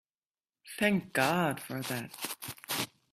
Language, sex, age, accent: English, female, 30-39, United States English